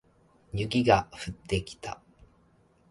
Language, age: Japanese, 19-29